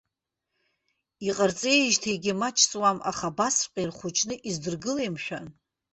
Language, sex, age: Abkhazian, female, 50-59